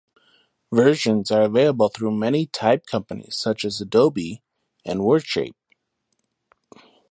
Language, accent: English, United States English